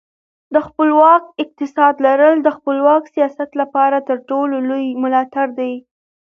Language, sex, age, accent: Pashto, female, under 19, کندهاری لهجه